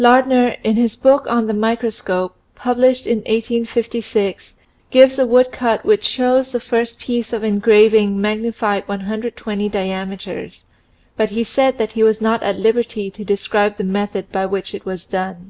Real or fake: real